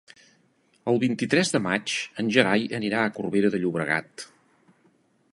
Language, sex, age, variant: Catalan, male, 50-59, Central